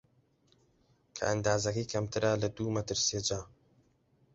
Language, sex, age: Central Kurdish, male, under 19